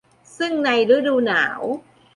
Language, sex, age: Thai, female, 40-49